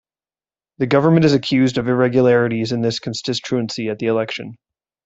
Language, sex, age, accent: English, male, 30-39, Canadian English